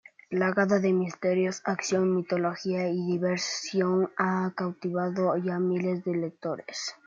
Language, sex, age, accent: Spanish, male, under 19, España: Norte peninsular (Asturias, Castilla y León, Cantabria, País Vasco, Navarra, Aragón, La Rioja, Guadalajara, Cuenca)